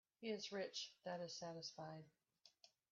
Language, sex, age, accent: English, female, 60-69, United States English